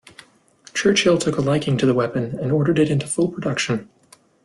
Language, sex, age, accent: English, male, 19-29, Canadian English